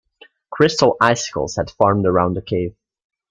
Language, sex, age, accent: English, male, under 19, United States English